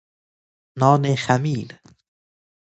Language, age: Persian, 19-29